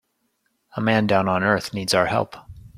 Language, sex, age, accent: English, male, 30-39, United States English